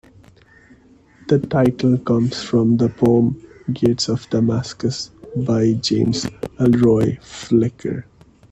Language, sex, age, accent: English, male, 19-29, India and South Asia (India, Pakistan, Sri Lanka)